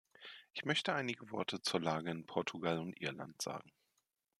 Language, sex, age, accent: German, male, 30-39, Deutschland Deutsch